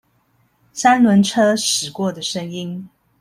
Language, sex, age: Chinese, female, 30-39